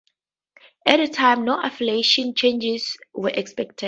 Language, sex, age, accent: English, female, 19-29, Southern African (South Africa, Zimbabwe, Namibia)